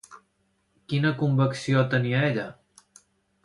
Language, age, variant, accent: Catalan, 30-39, Central, central; septentrional